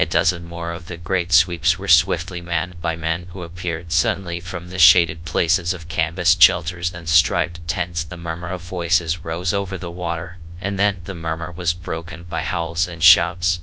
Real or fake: fake